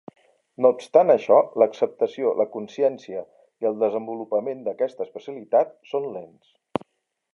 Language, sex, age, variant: Catalan, male, 50-59, Central